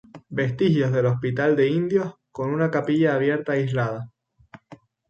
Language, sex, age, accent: Spanish, male, 19-29, España: Islas Canarias